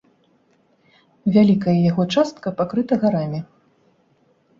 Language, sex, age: Belarusian, female, 30-39